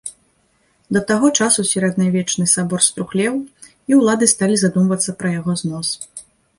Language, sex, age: Belarusian, female, 19-29